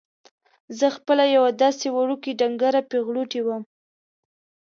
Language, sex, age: Pashto, female, 19-29